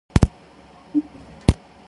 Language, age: English, 19-29